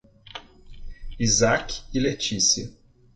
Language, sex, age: Portuguese, male, 50-59